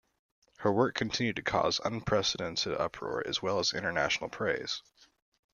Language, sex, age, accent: English, male, under 19, United States English